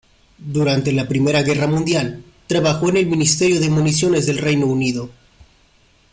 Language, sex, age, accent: Spanish, male, 19-29, México